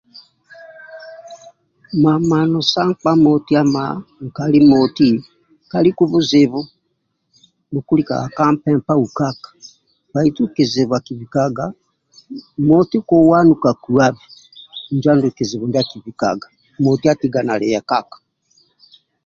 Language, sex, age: Amba (Uganda), male, 60-69